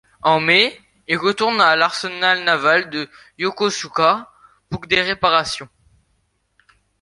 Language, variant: French, Français de métropole